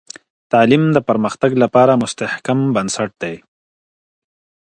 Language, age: Pashto, 30-39